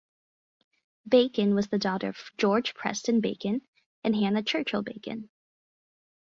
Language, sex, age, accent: English, female, 19-29, United States English